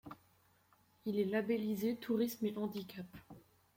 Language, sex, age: French, male, under 19